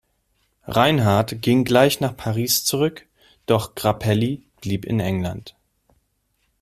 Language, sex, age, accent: German, male, 19-29, Deutschland Deutsch